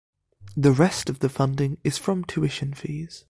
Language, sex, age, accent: English, male, 19-29, England English